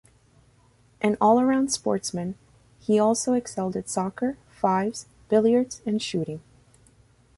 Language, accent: English, United States English